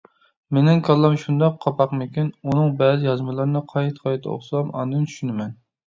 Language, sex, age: Uyghur, male, 30-39